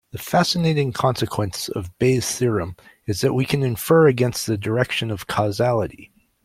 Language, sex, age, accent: English, male, 40-49, United States English